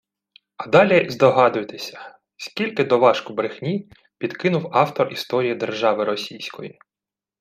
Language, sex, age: Ukrainian, male, 30-39